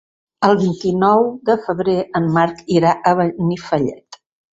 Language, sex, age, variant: Catalan, female, 50-59, Central